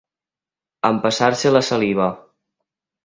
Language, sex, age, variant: Catalan, male, under 19, Central